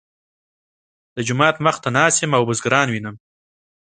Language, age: Pashto, 19-29